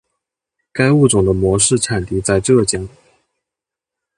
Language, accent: Chinese, 出生地：江西省